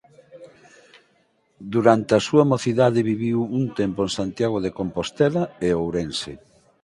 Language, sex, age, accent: Galician, male, 50-59, Normativo (estándar)